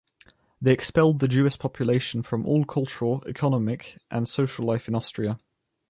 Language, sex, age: English, male, 19-29